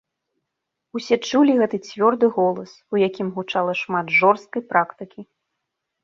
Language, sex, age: Belarusian, female, 30-39